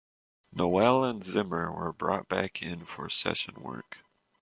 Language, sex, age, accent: English, male, 19-29, Canadian English